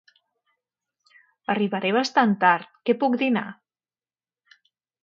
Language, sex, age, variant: Catalan, female, 40-49, Central